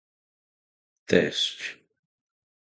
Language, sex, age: Portuguese, male, 30-39